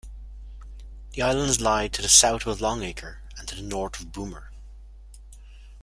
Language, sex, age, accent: English, male, 40-49, Irish English